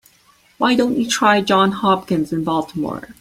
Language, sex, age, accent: English, female, 19-29, Canadian English